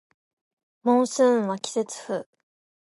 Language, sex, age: Japanese, female, 19-29